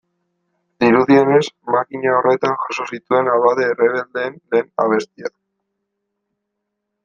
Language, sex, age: Basque, male, 19-29